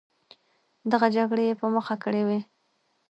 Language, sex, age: Pashto, female, 19-29